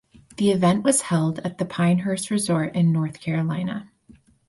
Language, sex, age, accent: English, female, 19-29, United States English